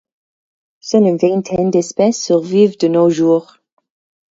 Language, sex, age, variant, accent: French, female, 19-29, Français d'Amérique du Nord, Français du Canada